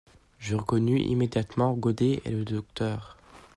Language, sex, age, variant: French, male, under 19, Français de métropole